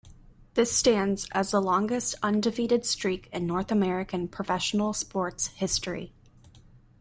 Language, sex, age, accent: English, female, 19-29, United States English